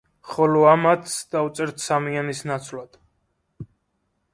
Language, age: Georgian, 19-29